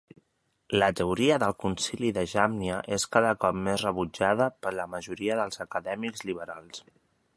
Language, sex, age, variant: Catalan, male, 19-29, Central